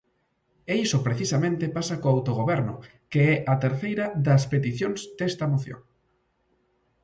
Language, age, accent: Galician, under 19, Normativo (estándar)